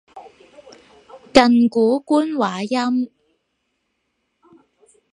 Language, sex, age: Cantonese, female, 19-29